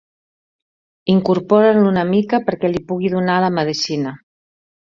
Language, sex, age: Catalan, female, 60-69